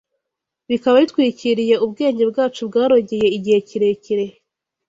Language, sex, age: Kinyarwanda, female, 19-29